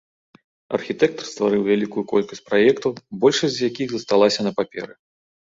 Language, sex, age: Belarusian, male, 30-39